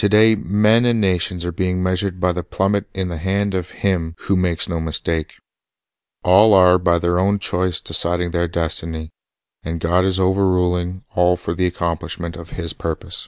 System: none